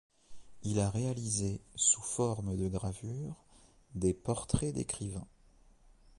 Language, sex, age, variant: French, male, 40-49, Français de métropole